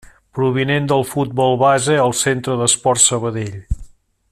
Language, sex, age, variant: Catalan, male, 50-59, Central